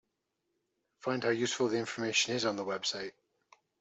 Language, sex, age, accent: English, male, 40-49, Canadian English